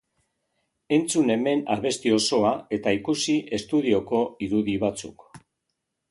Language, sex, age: Basque, male, 60-69